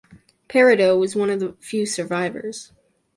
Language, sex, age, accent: English, male, under 19, Canadian English